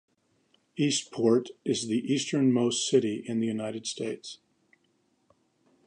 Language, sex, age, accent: English, male, 60-69, United States English